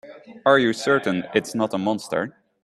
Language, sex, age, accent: English, male, 19-29, United States English